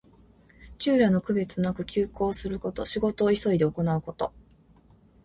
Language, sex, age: Japanese, female, 40-49